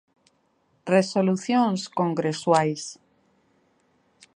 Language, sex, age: Galician, female, 40-49